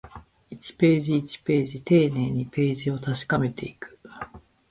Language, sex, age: Japanese, female, 40-49